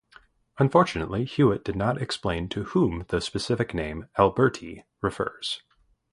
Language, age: English, 30-39